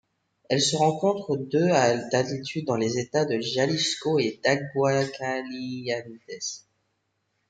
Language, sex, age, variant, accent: French, male, 19-29, Français des départements et régions d'outre-mer, Français de Guadeloupe